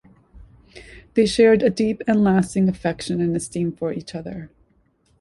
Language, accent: English, United States English